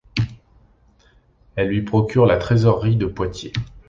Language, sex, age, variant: French, male, 40-49, Français de métropole